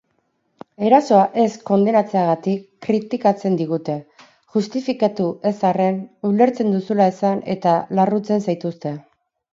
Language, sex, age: Basque, female, 30-39